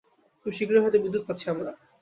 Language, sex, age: Bengali, male, 19-29